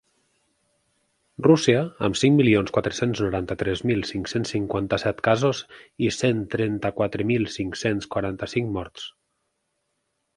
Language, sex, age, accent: Catalan, male, 19-29, valencià